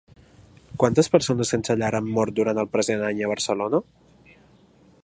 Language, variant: Catalan, Central